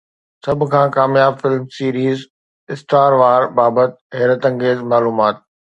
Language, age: Sindhi, 40-49